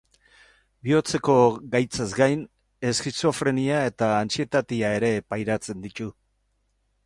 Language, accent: Basque, Mendebalekoa (Araba, Bizkaia, Gipuzkoako mendebaleko herri batzuk)